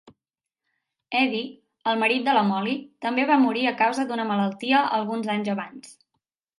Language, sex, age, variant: Catalan, female, 19-29, Central